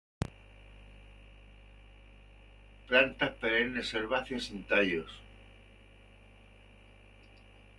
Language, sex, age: Spanish, male, 60-69